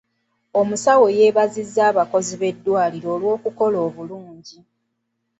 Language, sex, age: Ganda, female, 30-39